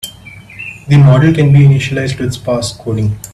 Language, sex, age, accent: English, male, 19-29, India and South Asia (India, Pakistan, Sri Lanka)